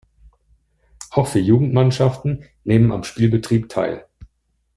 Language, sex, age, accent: German, male, 40-49, Deutschland Deutsch